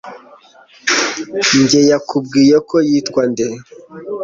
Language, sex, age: Kinyarwanda, male, 40-49